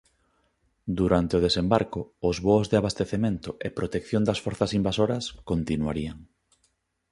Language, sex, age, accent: Galician, male, 30-39, Normativo (estándar)